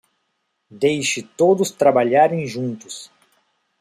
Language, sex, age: Portuguese, male, 40-49